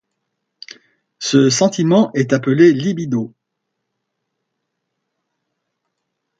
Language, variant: French, Français de métropole